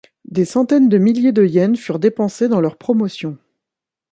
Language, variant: French, Français de métropole